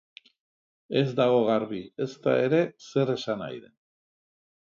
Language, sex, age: Basque, male, 60-69